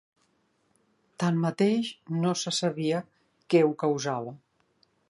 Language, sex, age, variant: Catalan, female, 60-69, Central